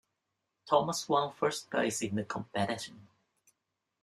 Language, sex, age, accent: English, male, 30-39, United States English